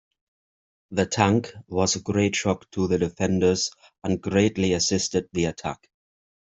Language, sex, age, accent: English, male, 40-49, England English